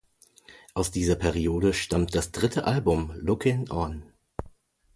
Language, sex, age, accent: German, male, 30-39, Deutschland Deutsch